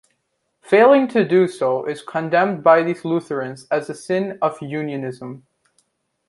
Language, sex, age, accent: English, male, under 19, United States English